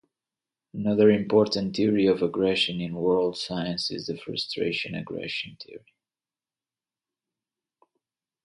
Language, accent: English, United States English